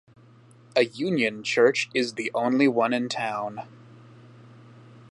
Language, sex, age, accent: English, male, 19-29, Canadian English